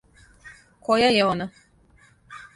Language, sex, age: Serbian, female, 19-29